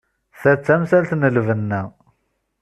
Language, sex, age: Kabyle, male, 30-39